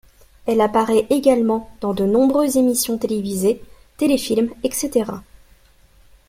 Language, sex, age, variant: French, female, 19-29, Français de métropole